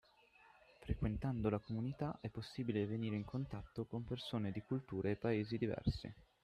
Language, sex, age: Italian, male, 19-29